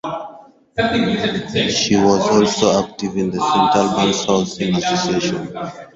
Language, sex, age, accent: English, male, 19-29, United States English